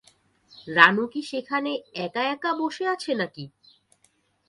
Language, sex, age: Bengali, female, 19-29